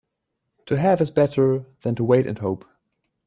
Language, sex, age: English, male, 19-29